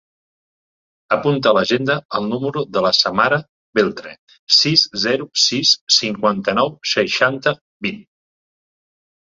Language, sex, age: Catalan, male, 50-59